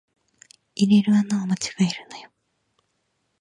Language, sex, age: Japanese, female, 19-29